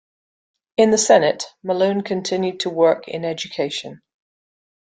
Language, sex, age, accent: English, female, 50-59, Scottish English